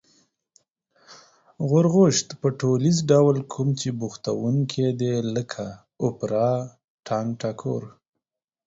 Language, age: Pashto, 19-29